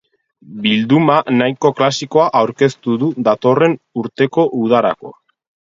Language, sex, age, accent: Basque, male, 30-39, Erdialdekoa edo Nafarra (Gipuzkoa, Nafarroa)